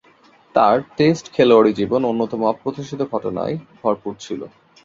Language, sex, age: Bengali, male, 19-29